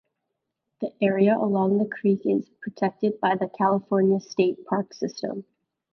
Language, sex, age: English, female, 19-29